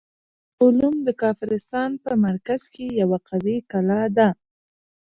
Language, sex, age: Pashto, female, 19-29